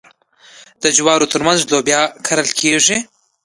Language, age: Pashto, 19-29